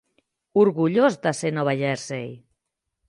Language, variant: Catalan, Central